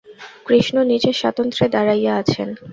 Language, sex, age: Bengali, female, 19-29